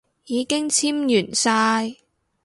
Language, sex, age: Cantonese, female, 19-29